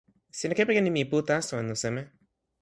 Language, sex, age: Toki Pona, male, 19-29